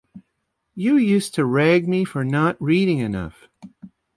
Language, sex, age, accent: English, male, 50-59, United States English